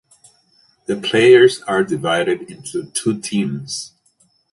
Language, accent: English, United States English